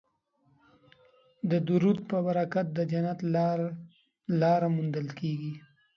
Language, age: Pashto, 19-29